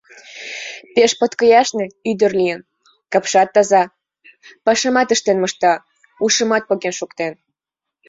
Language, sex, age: Mari, female, under 19